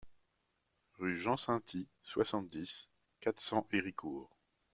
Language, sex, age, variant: French, male, 30-39, Français de métropole